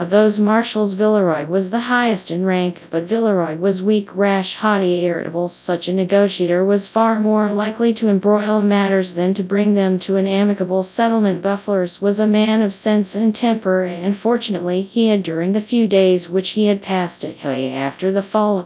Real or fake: fake